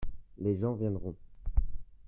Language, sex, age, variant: French, male, 19-29, Français de métropole